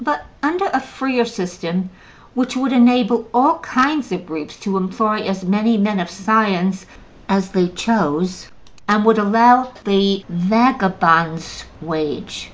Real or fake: real